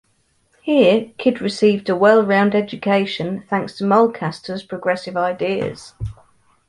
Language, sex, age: English, female, 40-49